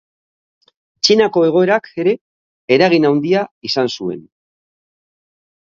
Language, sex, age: Basque, male, 60-69